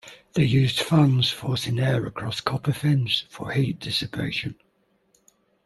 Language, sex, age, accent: English, male, 50-59, England English